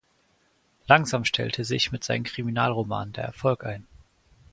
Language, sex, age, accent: German, male, 19-29, Deutschland Deutsch